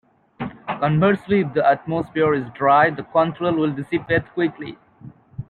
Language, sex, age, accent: English, male, 19-29, England English